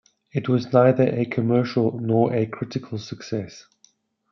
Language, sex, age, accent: English, male, 40-49, Southern African (South Africa, Zimbabwe, Namibia)